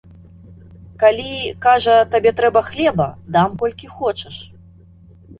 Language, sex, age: Belarusian, female, 30-39